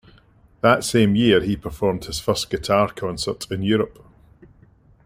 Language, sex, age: English, male, 50-59